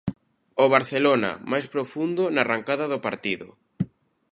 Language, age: Galician, 19-29